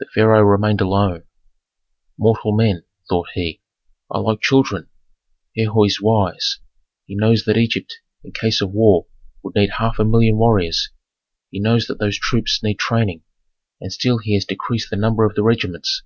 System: none